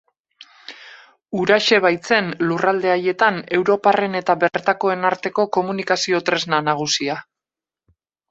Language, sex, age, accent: Basque, female, 40-49, Mendebalekoa (Araba, Bizkaia, Gipuzkoako mendebaleko herri batzuk)